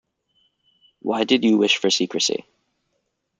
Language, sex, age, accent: English, male, 19-29, United States English